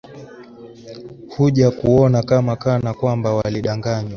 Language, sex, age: Swahili, male, 19-29